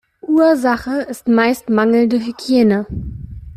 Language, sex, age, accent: German, female, 30-39, Deutschland Deutsch